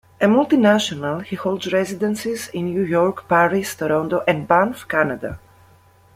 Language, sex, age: English, female, 30-39